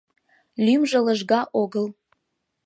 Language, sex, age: Mari, female, under 19